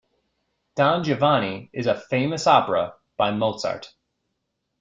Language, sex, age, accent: English, male, 30-39, United States English